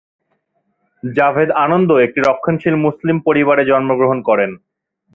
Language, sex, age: Bengali, male, 30-39